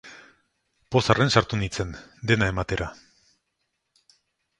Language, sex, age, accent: Basque, male, 60-69, Erdialdekoa edo Nafarra (Gipuzkoa, Nafarroa)